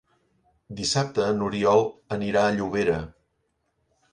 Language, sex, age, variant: Catalan, male, 50-59, Central